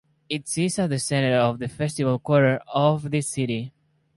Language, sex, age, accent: English, male, 19-29, United States English